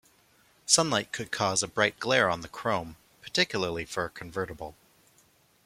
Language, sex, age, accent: English, male, 30-39, Canadian English